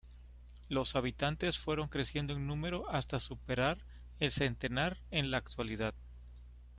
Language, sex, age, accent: Spanish, male, 30-39, México